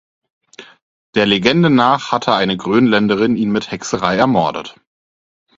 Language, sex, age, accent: German, male, 19-29, Deutschland Deutsch